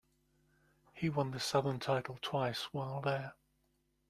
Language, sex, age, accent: English, male, 50-59, England English